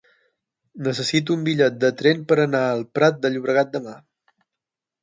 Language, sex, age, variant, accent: Catalan, male, 30-39, Balear, menorquí